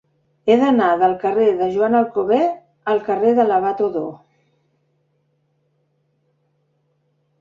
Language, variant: Catalan, Central